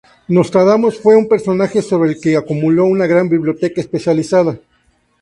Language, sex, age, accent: Spanish, male, 50-59, México